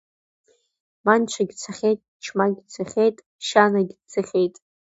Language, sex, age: Abkhazian, female, 30-39